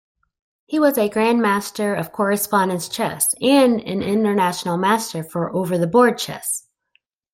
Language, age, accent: English, 30-39, United States English